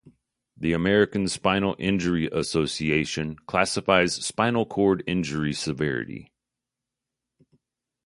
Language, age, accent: English, 50-59, United States English